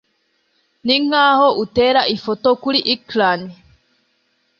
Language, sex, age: Kinyarwanda, female, 19-29